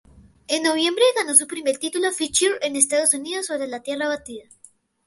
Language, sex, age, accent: Spanish, male, under 19, Andino-Pacífico: Colombia, Perú, Ecuador, oeste de Bolivia y Venezuela andina